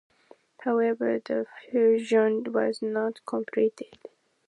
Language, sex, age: English, female, 19-29